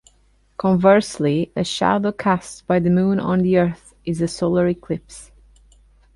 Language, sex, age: English, female, 30-39